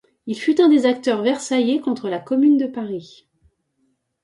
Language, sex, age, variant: French, female, 40-49, Français de métropole